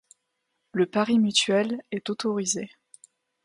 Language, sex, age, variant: French, female, 19-29, Français d'Europe